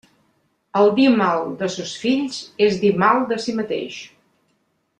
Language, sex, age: Catalan, female, 70-79